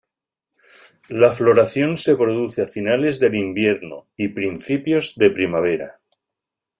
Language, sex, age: Spanish, male, 50-59